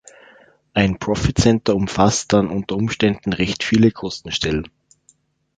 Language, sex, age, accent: German, male, 30-39, Österreichisches Deutsch